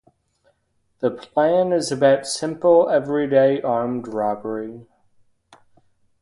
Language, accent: English, United States English